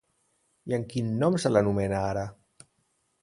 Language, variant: Catalan, Central